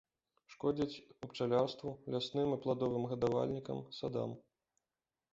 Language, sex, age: Belarusian, male, 30-39